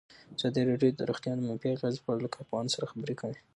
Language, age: Pashto, 19-29